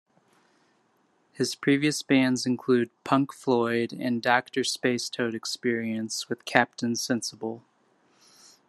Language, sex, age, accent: English, male, 19-29, United States English